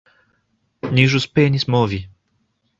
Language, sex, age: Esperanto, male, 19-29